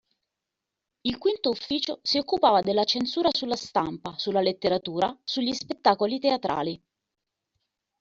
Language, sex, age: Italian, female, 40-49